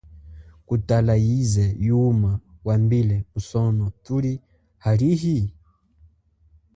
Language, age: Chokwe, 19-29